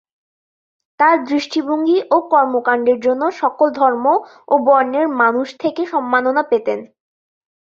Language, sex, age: Bengali, female, 19-29